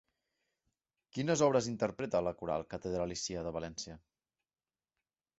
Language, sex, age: Catalan, male, 30-39